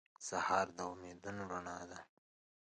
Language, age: Pashto, 19-29